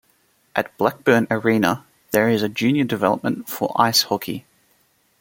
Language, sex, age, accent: English, male, 30-39, Australian English